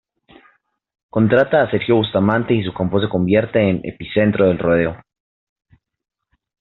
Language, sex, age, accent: Spanish, male, 19-29, Andino-Pacífico: Colombia, Perú, Ecuador, oeste de Bolivia y Venezuela andina